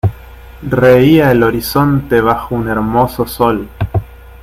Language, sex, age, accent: Spanish, male, 19-29, Rioplatense: Argentina, Uruguay, este de Bolivia, Paraguay